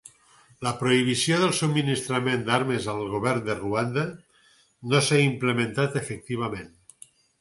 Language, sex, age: Catalan, male, 60-69